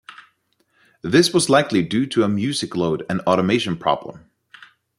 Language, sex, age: English, male, 30-39